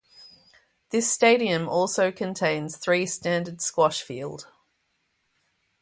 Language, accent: English, Australian English